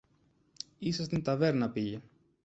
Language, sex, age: Greek, male, 19-29